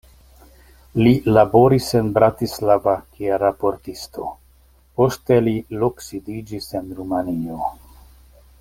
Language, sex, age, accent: Esperanto, male, 50-59, Internacia